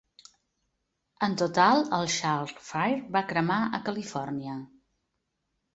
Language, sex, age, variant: Catalan, female, 60-69, Central